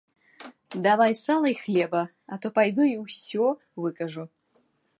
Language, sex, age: Belarusian, female, 19-29